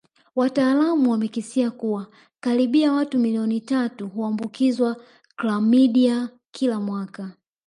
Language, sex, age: Swahili, male, 19-29